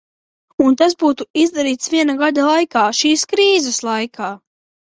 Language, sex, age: Latvian, female, under 19